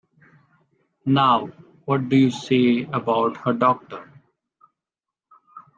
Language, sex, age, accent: English, male, 30-39, India and South Asia (India, Pakistan, Sri Lanka)